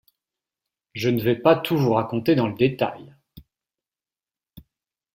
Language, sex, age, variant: French, male, 40-49, Français de métropole